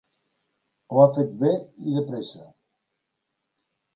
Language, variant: Catalan, Balear